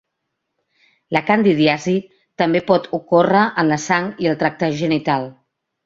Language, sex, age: Catalan, female, 40-49